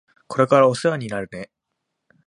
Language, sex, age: Japanese, male, 19-29